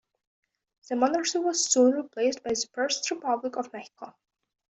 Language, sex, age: English, female, under 19